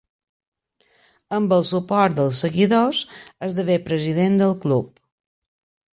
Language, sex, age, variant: Catalan, female, 50-59, Balear